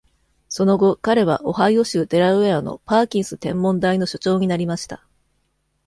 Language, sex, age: Japanese, female, 40-49